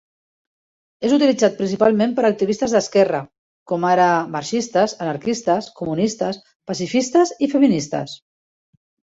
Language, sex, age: Catalan, female, 50-59